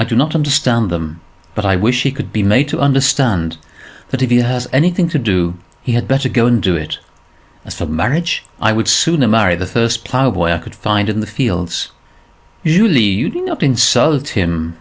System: none